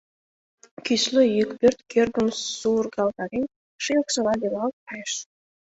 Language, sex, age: Mari, female, 19-29